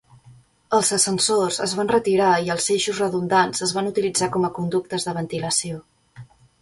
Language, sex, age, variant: Catalan, female, 30-39, Central